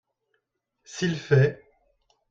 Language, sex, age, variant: French, male, 40-49, Français de métropole